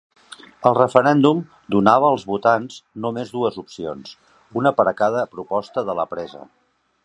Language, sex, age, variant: Catalan, male, 50-59, Central